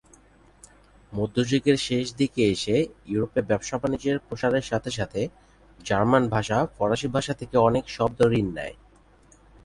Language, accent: Bengali, Native